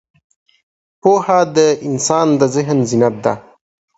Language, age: Pashto, 19-29